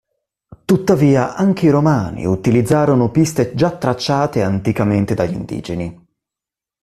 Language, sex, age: Italian, male, 30-39